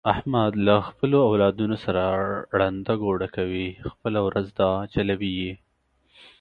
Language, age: Pashto, 19-29